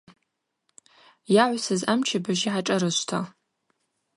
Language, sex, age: Abaza, female, 19-29